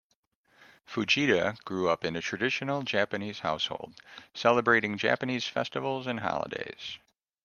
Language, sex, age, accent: English, male, 40-49, United States English